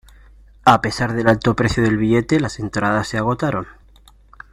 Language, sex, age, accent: Spanish, male, 30-39, España: Centro-Sur peninsular (Madrid, Toledo, Castilla-La Mancha)